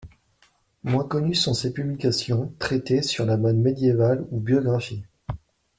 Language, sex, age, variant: French, male, 30-39, Français de métropole